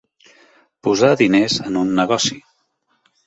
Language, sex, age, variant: Catalan, male, 50-59, Central